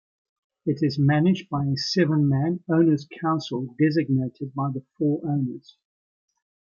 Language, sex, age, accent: English, male, 50-59, Southern African (South Africa, Zimbabwe, Namibia)